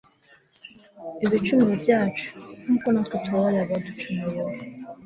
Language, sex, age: Kinyarwanda, female, 19-29